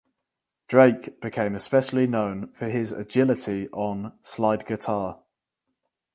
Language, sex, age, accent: English, male, 19-29, England English